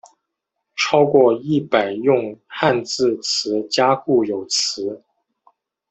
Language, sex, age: Chinese, male, 40-49